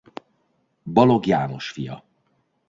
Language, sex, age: Hungarian, male, 40-49